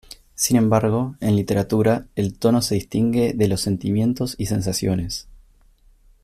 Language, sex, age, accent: Spanish, male, 19-29, Rioplatense: Argentina, Uruguay, este de Bolivia, Paraguay